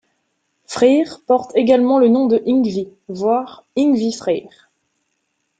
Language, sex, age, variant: French, female, 19-29, Français de métropole